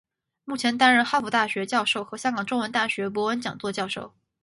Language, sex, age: Chinese, female, 19-29